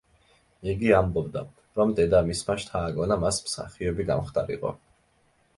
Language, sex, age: Georgian, male, 19-29